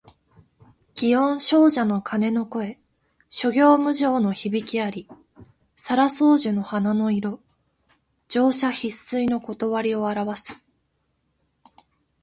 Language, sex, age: Japanese, female, 19-29